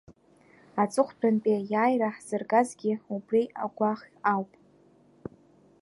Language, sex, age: Abkhazian, female, 19-29